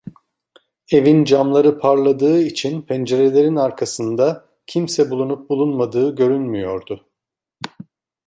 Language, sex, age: Turkish, male, 50-59